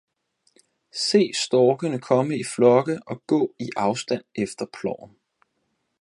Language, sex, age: Danish, male, 19-29